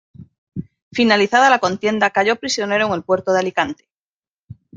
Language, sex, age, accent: Spanish, female, 40-49, España: Norte peninsular (Asturias, Castilla y León, Cantabria, País Vasco, Navarra, Aragón, La Rioja, Guadalajara, Cuenca)